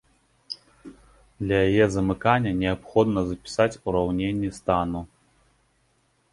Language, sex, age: Belarusian, male, 19-29